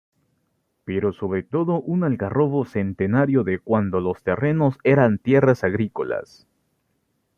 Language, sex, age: Spanish, male, 19-29